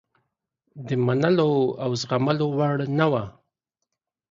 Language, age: Pashto, 30-39